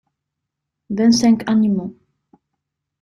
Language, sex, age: French, female, 30-39